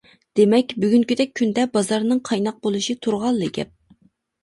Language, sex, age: Uyghur, female, 19-29